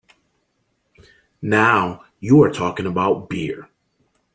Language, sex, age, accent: English, male, 30-39, United States English